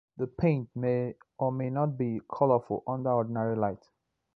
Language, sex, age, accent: English, male, 19-29, Southern African (South Africa, Zimbabwe, Namibia)